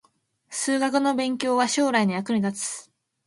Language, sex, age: Japanese, female, 19-29